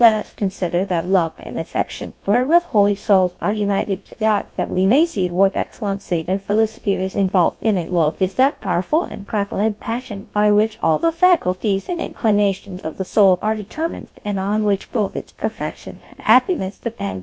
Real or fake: fake